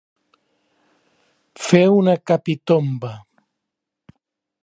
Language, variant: Catalan, Central